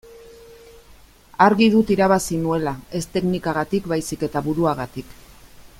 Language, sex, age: Basque, female, 50-59